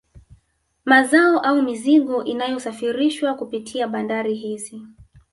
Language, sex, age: Swahili, female, 19-29